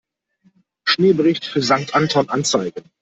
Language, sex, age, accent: German, male, 30-39, Deutschland Deutsch